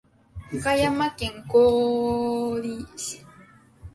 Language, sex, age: Japanese, female, 19-29